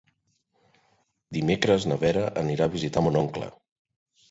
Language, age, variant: Catalan, 70-79, Central